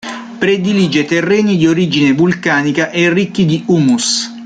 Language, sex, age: Italian, male, 30-39